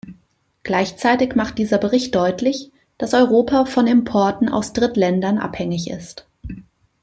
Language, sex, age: German, female, 40-49